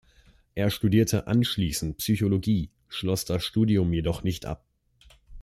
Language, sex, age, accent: German, male, under 19, Deutschland Deutsch